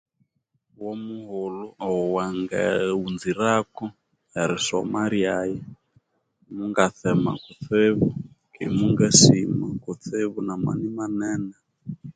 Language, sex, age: Konzo, male, 30-39